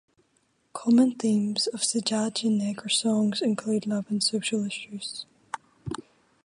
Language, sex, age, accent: English, female, 19-29, Irish English